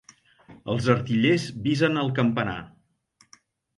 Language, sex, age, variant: Catalan, male, 50-59, Central